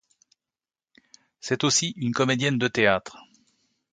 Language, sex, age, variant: French, male, 50-59, Français de métropole